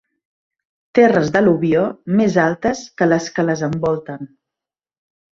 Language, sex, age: Catalan, female, 40-49